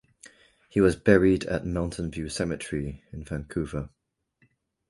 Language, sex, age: English, male, 30-39